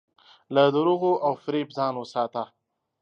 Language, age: Pashto, 19-29